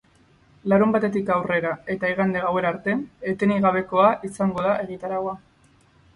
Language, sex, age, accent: Basque, female, 19-29, Mendebalekoa (Araba, Bizkaia, Gipuzkoako mendebaleko herri batzuk)